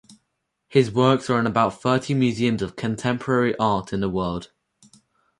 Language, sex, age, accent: English, male, under 19, England English